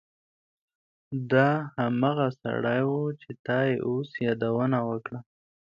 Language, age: Pashto, 19-29